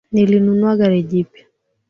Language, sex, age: Swahili, female, 19-29